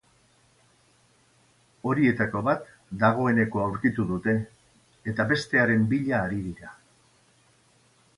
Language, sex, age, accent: Basque, male, 60-69, Erdialdekoa edo Nafarra (Gipuzkoa, Nafarroa)